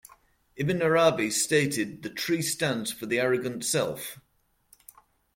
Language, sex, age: English, male, 50-59